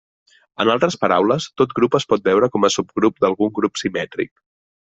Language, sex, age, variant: Catalan, male, 30-39, Central